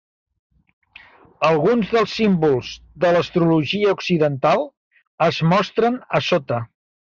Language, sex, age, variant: Catalan, male, 60-69, Central